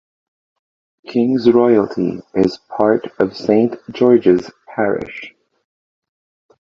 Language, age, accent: English, 30-39, Filipino